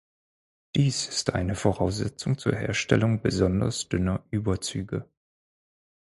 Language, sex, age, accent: German, male, 30-39, Deutschland Deutsch